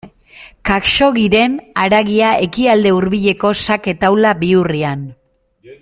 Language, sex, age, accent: Basque, female, 19-29, Mendebalekoa (Araba, Bizkaia, Gipuzkoako mendebaleko herri batzuk)